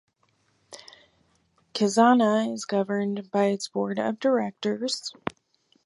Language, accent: English, United States English